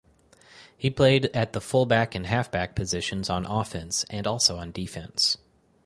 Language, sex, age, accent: English, male, 30-39, United States English